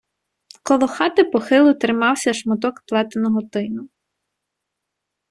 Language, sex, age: Ukrainian, female, 30-39